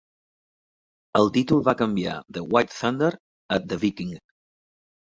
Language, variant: Catalan, Central